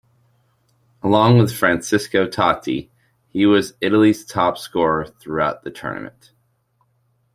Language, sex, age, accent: English, male, 19-29, United States English